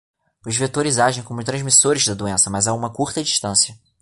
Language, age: Portuguese, under 19